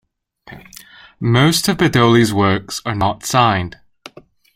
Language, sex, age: English, male, 19-29